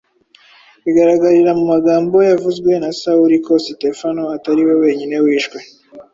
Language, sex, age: Kinyarwanda, male, 19-29